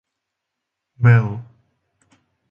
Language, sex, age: English, male, 40-49